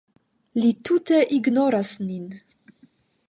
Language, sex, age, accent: Esperanto, female, 19-29, Internacia